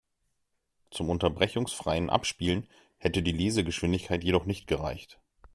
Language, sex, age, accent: German, male, 30-39, Deutschland Deutsch